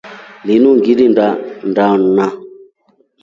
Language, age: Rombo, 30-39